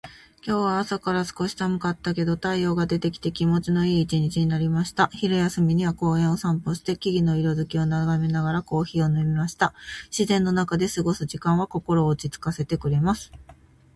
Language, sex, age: Japanese, female, 50-59